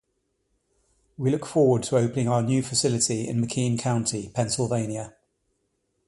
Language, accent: English, England English